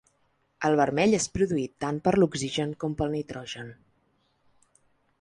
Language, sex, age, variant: Catalan, female, 19-29, Central